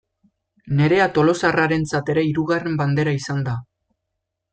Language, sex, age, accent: Basque, male, 19-29, Mendebalekoa (Araba, Bizkaia, Gipuzkoako mendebaleko herri batzuk)